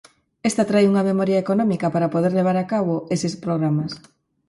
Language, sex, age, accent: Galician, female, 40-49, Normativo (estándar)